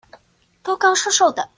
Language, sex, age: Chinese, female, 19-29